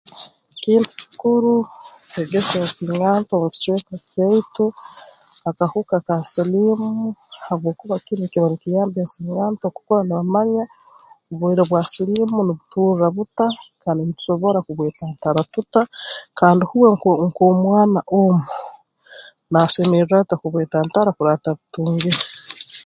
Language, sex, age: Tooro, female, 19-29